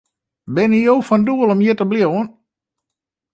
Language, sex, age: Western Frisian, male, 40-49